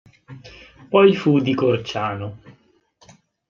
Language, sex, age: Italian, male, 19-29